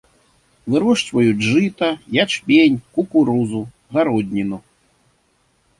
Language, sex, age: Belarusian, male, 50-59